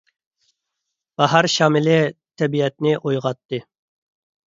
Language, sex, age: Uyghur, male, 30-39